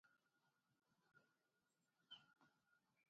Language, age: Igbo, 30-39